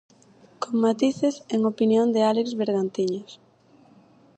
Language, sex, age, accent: Galician, female, under 19, Central (gheada)